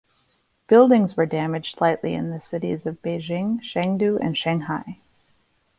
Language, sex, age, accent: English, female, 30-39, United States English